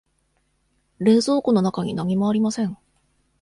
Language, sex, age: Japanese, female, 40-49